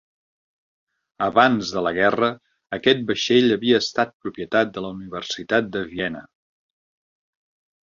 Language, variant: Catalan, Nord-Occidental